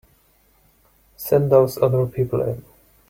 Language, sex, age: English, male, 30-39